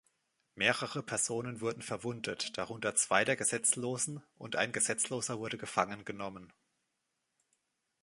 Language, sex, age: German, male, 30-39